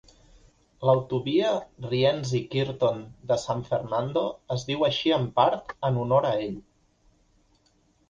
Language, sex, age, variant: Catalan, male, 40-49, Central